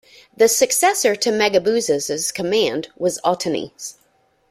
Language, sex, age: English, female, 30-39